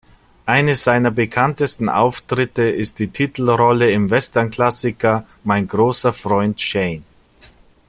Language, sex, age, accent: German, male, 40-49, Deutschland Deutsch